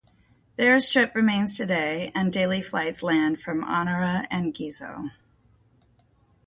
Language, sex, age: English, female, 50-59